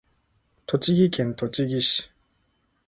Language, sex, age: Japanese, male, 19-29